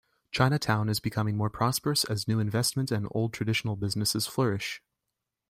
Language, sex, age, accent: English, male, 19-29, United States English